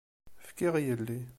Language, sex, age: Kabyle, male, 30-39